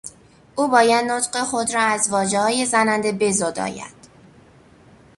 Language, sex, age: Persian, female, under 19